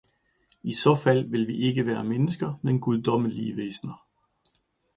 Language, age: Danish, 40-49